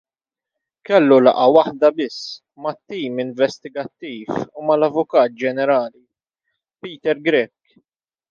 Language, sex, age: Maltese, male, 19-29